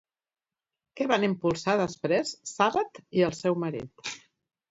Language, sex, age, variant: Catalan, female, 50-59, Central